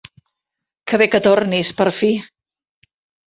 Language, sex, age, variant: Catalan, female, 50-59, Central